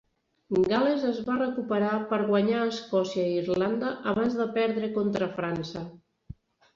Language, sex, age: Catalan, female, 40-49